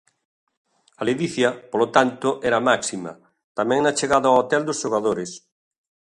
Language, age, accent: Galician, 60-69, Oriental (común en zona oriental)